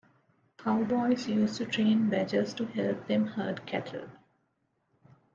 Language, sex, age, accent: English, female, 30-39, India and South Asia (India, Pakistan, Sri Lanka)